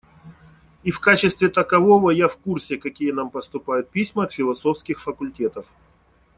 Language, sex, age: Russian, male, 40-49